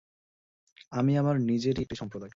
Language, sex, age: Bengali, male, 19-29